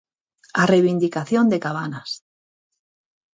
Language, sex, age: Galician, female, 40-49